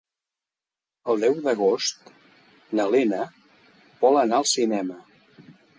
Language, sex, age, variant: Catalan, male, 60-69, Central